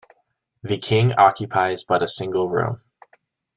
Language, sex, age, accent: English, male, 19-29, United States English